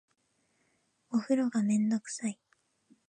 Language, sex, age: Japanese, female, under 19